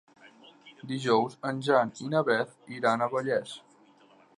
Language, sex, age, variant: Catalan, male, 19-29, Nord-Occidental